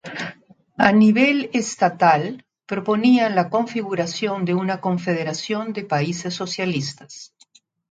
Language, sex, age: Spanish, female, 60-69